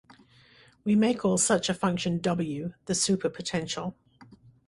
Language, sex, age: English, female, 60-69